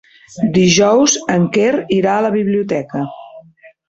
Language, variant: Catalan, Central